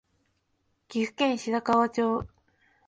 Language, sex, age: Japanese, female, 19-29